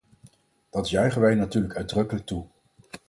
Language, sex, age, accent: Dutch, male, 40-49, Nederlands Nederlands